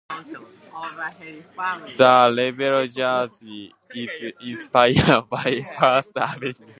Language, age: English, under 19